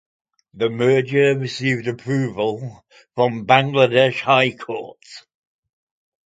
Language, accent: English, England English